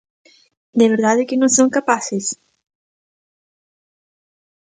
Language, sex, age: Galician, female, 19-29